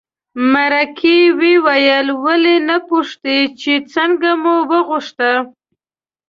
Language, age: Pashto, 19-29